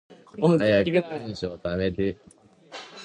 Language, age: Japanese, 19-29